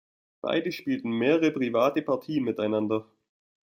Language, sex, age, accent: German, male, 19-29, Deutschland Deutsch